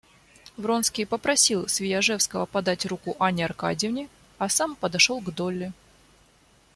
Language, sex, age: Russian, female, 19-29